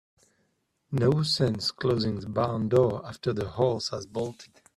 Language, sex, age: English, male, 30-39